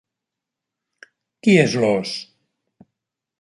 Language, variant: Catalan, Central